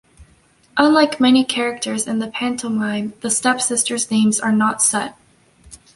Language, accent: English, Canadian English